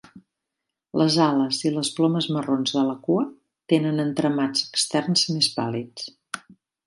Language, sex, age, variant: Catalan, female, 60-69, Central